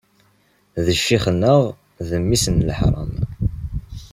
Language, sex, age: Kabyle, male, under 19